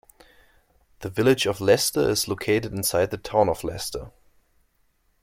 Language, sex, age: English, male, 19-29